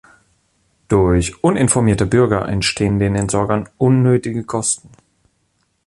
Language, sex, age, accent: German, male, 30-39, Deutschland Deutsch